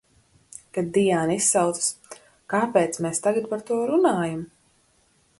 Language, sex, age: Latvian, female, 19-29